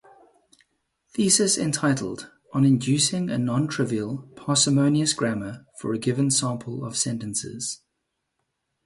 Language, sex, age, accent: English, male, 40-49, Southern African (South Africa, Zimbabwe, Namibia)